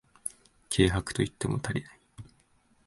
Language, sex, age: Japanese, male, 19-29